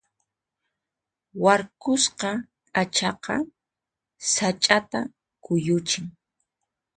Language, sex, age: Puno Quechua, female, 30-39